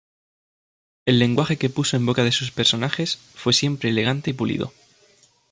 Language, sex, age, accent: Spanish, male, 19-29, España: Sur peninsular (Andalucia, Extremadura, Murcia)